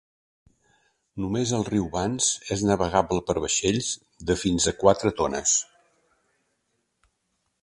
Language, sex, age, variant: Catalan, male, 60-69, Central